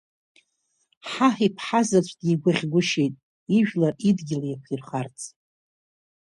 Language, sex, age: Abkhazian, female, 40-49